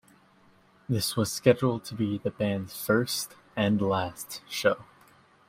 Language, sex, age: English, male, 19-29